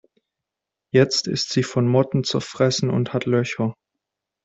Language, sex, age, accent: German, male, 19-29, Deutschland Deutsch